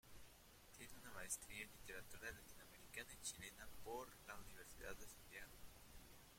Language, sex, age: Spanish, male, under 19